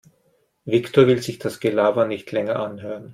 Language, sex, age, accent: German, male, 50-59, Österreichisches Deutsch